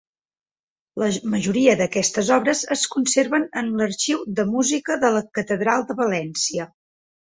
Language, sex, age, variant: Catalan, female, 19-29, Central